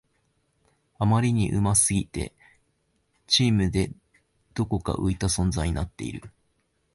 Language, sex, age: Japanese, male, 19-29